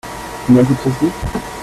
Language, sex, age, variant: French, male, 19-29, Français de métropole